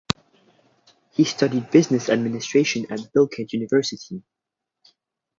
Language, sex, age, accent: English, male, under 19, United States English